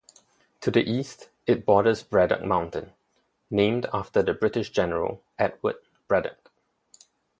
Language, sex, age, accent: English, male, 19-29, Singaporean English